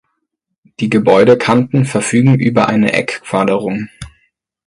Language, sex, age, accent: German, male, 19-29, Deutschland Deutsch